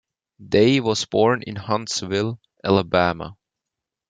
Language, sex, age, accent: English, male, 19-29, United States English